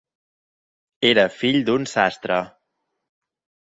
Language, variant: Catalan, Central